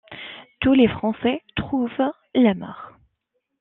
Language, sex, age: French, female, 30-39